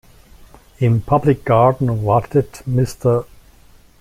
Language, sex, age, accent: German, male, 50-59, Deutschland Deutsch